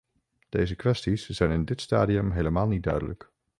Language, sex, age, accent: Dutch, male, 19-29, Nederlands Nederlands